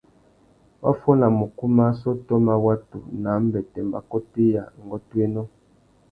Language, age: Tuki, 40-49